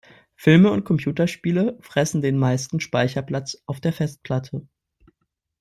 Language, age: German, 19-29